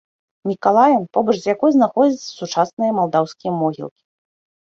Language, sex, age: Belarusian, female, 30-39